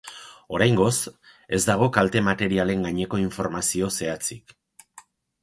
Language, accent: Basque, Erdialdekoa edo Nafarra (Gipuzkoa, Nafarroa)